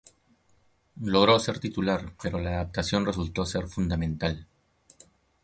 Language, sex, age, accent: Spanish, male, 30-39, Peru